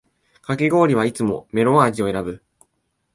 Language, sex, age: Japanese, male, 19-29